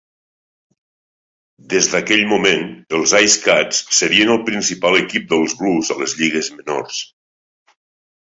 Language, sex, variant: Catalan, male, Nord-Occidental